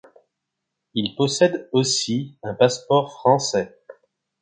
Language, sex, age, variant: French, male, 40-49, Français de métropole